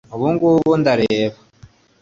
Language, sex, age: Kinyarwanda, male, 30-39